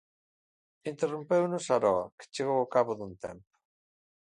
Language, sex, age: Galician, male, 50-59